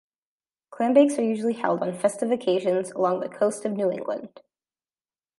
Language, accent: English, United States English